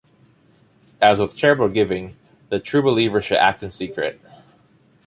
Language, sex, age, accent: English, male, 19-29, United States English